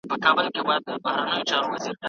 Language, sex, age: Pashto, female, 30-39